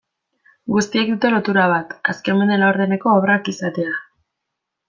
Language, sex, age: Basque, female, 19-29